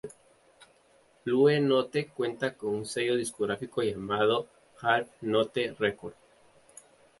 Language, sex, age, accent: Spanish, male, 19-29, América central